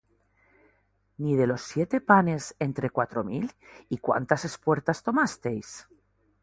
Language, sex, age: Spanish, female, 40-49